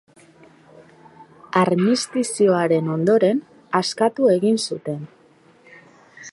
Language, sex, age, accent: Basque, female, 30-39, Mendebalekoa (Araba, Bizkaia, Gipuzkoako mendebaleko herri batzuk)